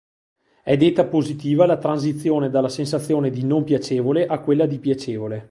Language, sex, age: Italian, male, 30-39